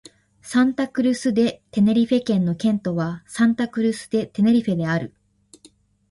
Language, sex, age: Japanese, female, 19-29